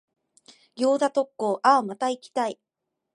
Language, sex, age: Japanese, female, 19-29